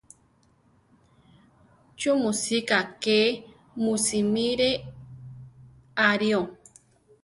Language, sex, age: Central Tarahumara, female, 30-39